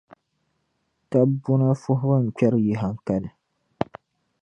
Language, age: Dagbani, 19-29